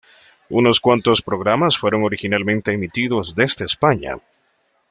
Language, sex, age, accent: Spanish, male, 30-39, América central